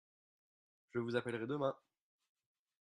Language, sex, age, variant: French, male, 19-29, Français de métropole